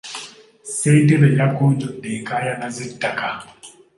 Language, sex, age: Ganda, male, 19-29